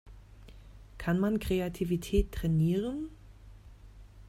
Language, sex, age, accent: German, female, 40-49, Deutschland Deutsch